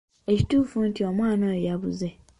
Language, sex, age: Ganda, male, 19-29